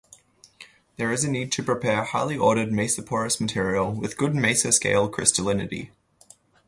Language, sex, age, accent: English, male, 19-29, Australian English